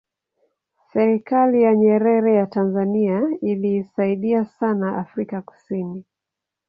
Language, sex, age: Swahili, female, 50-59